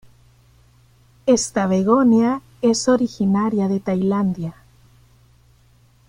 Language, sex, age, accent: Spanish, female, 30-39, América central